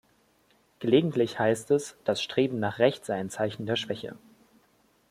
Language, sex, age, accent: German, male, 19-29, Deutschland Deutsch